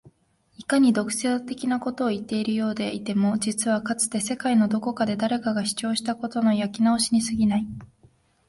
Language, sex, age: Japanese, female, 19-29